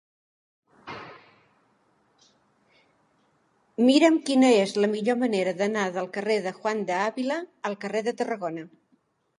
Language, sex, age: Catalan, female, 70-79